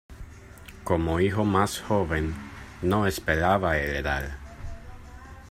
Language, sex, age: Spanish, male, 19-29